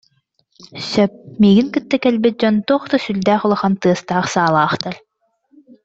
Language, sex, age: Yakut, female, under 19